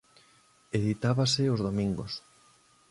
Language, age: Galician, 30-39